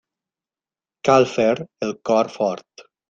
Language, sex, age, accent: Catalan, male, 19-29, valencià